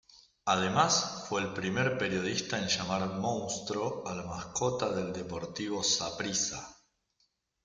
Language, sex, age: Spanish, male, 40-49